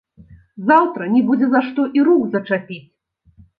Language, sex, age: Belarusian, female, 40-49